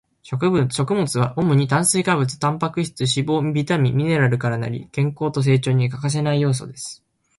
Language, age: Japanese, 19-29